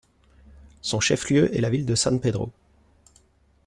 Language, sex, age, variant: French, male, 40-49, Français de métropole